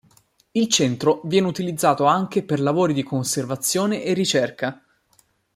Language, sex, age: Italian, male, 19-29